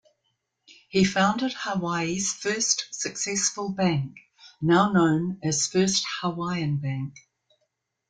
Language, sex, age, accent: English, female, 60-69, New Zealand English